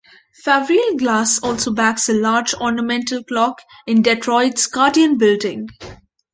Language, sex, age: English, female, under 19